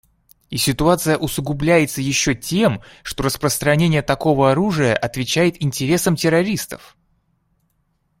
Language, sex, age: Russian, male, 19-29